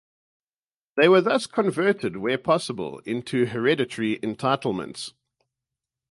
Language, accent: English, Southern African (South Africa, Zimbabwe, Namibia)